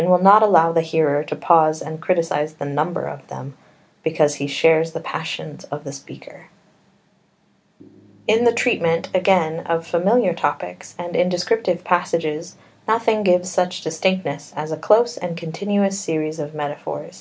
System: none